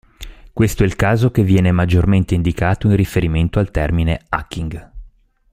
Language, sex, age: Italian, male, 40-49